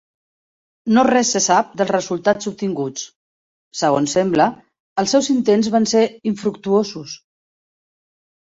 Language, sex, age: Catalan, female, 50-59